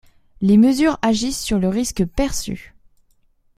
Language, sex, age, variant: French, female, 19-29, Français de métropole